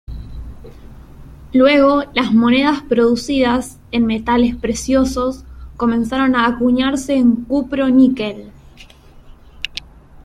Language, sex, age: Spanish, female, 19-29